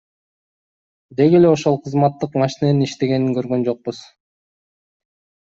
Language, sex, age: Kyrgyz, male, 40-49